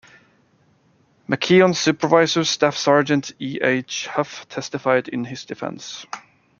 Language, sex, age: English, male, 30-39